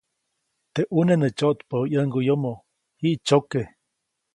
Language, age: Copainalá Zoque, 19-29